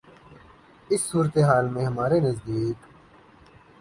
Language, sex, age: Urdu, male, 19-29